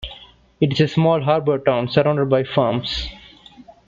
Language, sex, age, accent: English, male, 19-29, India and South Asia (India, Pakistan, Sri Lanka)